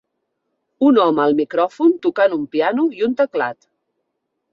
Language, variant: Catalan, Central